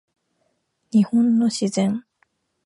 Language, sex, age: Japanese, female, 19-29